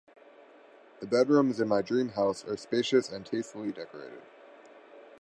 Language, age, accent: English, 19-29, United States English